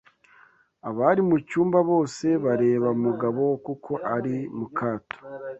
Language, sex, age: Kinyarwanda, male, 19-29